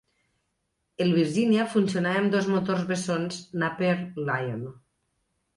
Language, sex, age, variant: Catalan, female, 40-49, Nord-Occidental